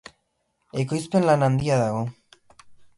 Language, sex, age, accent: Basque, male, 19-29, Erdialdekoa edo Nafarra (Gipuzkoa, Nafarroa)